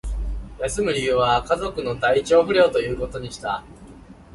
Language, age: Japanese, 19-29